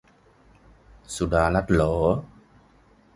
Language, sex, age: Thai, male, 30-39